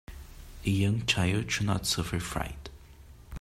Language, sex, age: English, male, 19-29